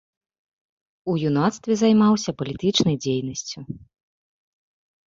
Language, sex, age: Belarusian, female, 30-39